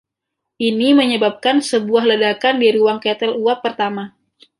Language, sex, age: Indonesian, female, 19-29